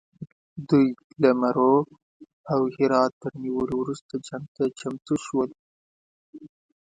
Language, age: Pashto, 19-29